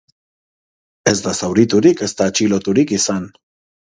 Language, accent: Basque, Erdialdekoa edo Nafarra (Gipuzkoa, Nafarroa)